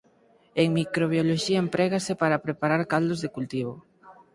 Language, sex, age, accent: Galician, male, 19-29, Central (gheada)